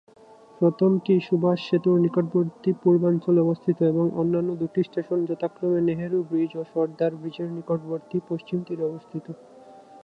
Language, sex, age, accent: Bengali, male, 19-29, প্রমিত বাংলা